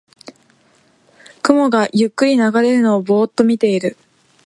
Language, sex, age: Japanese, female, 19-29